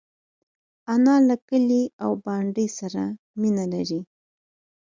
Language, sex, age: Pashto, female, 30-39